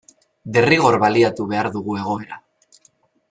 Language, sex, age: Basque, male, 19-29